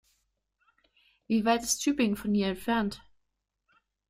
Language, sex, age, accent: German, female, 19-29, Deutschland Deutsch